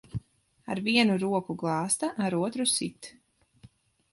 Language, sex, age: Latvian, female, 19-29